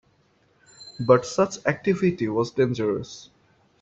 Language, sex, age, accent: English, male, 19-29, India and South Asia (India, Pakistan, Sri Lanka)